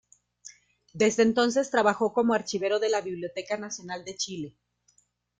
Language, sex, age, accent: Spanish, female, 40-49, México